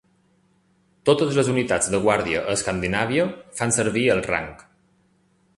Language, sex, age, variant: Catalan, male, 30-39, Balear